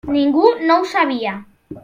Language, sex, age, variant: Catalan, male, under 19, Central